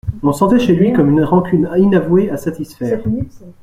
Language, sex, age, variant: French, male, 19-29, Français de métropole